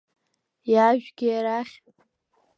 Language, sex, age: Abkhazian, female, under 19